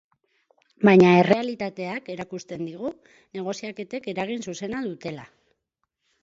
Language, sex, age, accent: Basque, female, 40-49, Mendebalekoa (Araba, Bizkaia, Gipuzkoako mendebaleko herri batzuk)